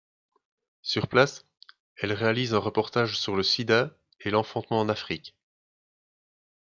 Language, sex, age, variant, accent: French, male, 30-39, Français d'Europe, Français de Belgique